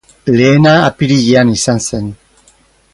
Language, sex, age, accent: Basque, male, 60-69, Mendebalekoa (Araba, Bizkaia, Gipuzkoako mendebaleko herri batzuk)